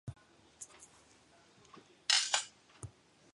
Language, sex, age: English, female, under 19